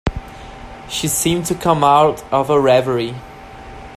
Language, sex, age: English, male, 19-29